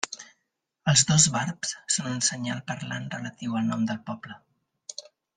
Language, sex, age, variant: Catalan, female, 40-49, Central